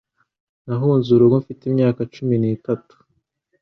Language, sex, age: Kinyarwanda, female, 19-29